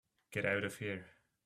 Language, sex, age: English, male, 19-29